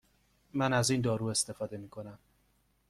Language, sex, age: Persian, male, 19-29